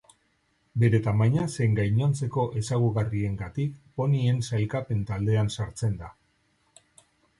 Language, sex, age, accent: Basque, male, 50-59, Mendebalekoa (Araba, Bizkaia, Gipuzkoako mendebaleko herri batzuk)